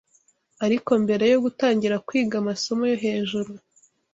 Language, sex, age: Kinyarwanda, female, 19-29